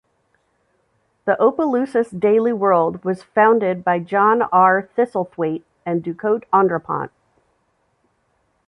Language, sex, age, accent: English, female, 50-59, United States English